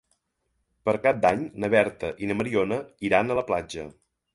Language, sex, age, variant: Catalan, male, 40-49, Central